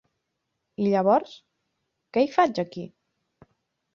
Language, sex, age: Catalan, female, 30-39